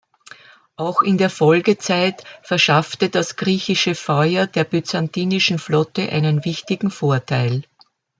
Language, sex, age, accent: German, female, 70-79, Österreichisches Deutsch